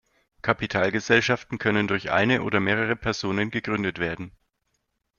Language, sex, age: German, male, 30-39